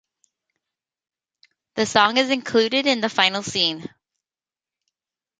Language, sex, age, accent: English, female, 40-49, United States English